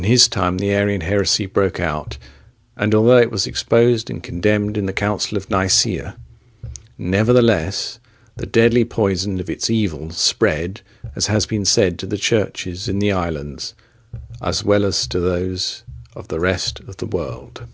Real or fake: real